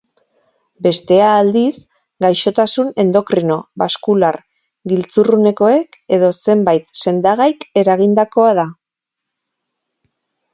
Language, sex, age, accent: Basque, female, 40-49, Mendebalekoa (Araba, Bizkaia, Gipuzkoako mendebaleko herri batzuk)